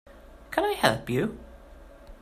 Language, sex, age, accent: English, male, 50-59, Welsh English